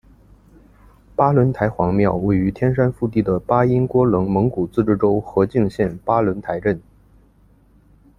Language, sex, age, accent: Chinese, male, 19-29, 出生地：河南省